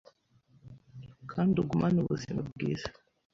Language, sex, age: Kinyarwanda, male, under 19